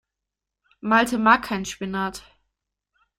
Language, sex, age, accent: German, female, 19-29, Deutschland Deutsch